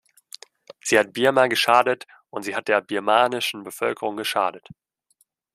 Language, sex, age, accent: German, male, 19-29, Deutschland Deutsch